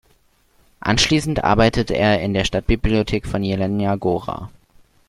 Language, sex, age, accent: German, male, under 19, Deutschland Deutsch